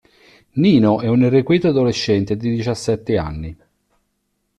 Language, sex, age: Italian, male, 50-59